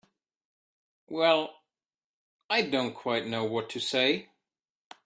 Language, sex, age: English, male, 30-39